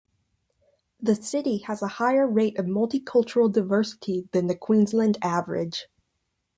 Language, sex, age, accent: English, female, 19-29, United States English